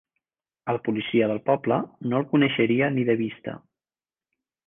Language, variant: Catalan, Central